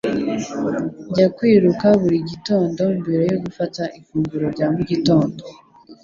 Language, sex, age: Kinyarwanda, female, 19-29